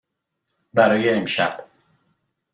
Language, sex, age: Persian, male, 30-39